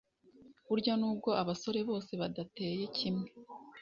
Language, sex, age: Kinyarwanda, female, 19-29